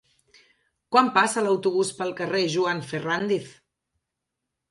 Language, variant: Catalan, Central